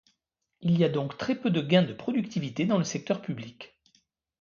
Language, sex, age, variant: French, male, 40-49, Français de métropole